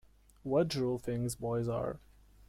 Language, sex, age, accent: English, male, under 19, United States English